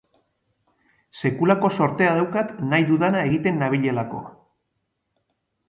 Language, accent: Basque, Mendebalekoa (Araba, Bizkaia, Gipuzkoako mendebaleko herri batzuk)